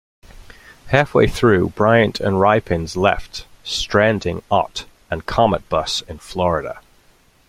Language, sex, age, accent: English, male, 40-49, United States English